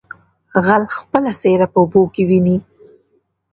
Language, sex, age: Pashto, female, 19-29